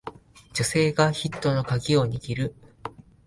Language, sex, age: Japanese, male, 19-29